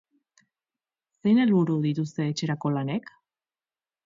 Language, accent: Basque, Erdialdekoa edo Nafarra (Gipuzkoa, Nafarroa)